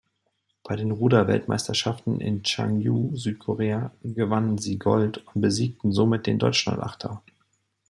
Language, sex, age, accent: German, male, 30-39, Deutschland Deutsch